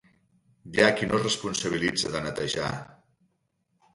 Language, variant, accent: Catalan, Central, central